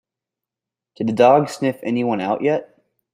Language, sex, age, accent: English, male, 19-29, United States English